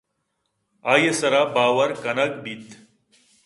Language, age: Eastern Balochi, 30-39